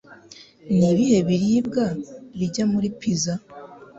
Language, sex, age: Kinyarwanda, female, under 19